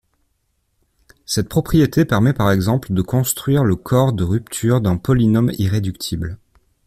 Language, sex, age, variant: French, male, 19-29, Français de métropole